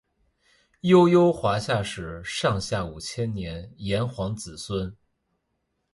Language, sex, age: Chinese, male, 19-29